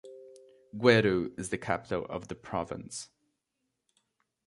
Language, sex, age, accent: English, male, 19-29, England English